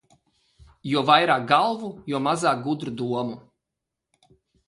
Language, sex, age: Latvian, male, 40-49